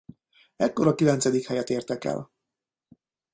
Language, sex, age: Hungarian, male, 50-59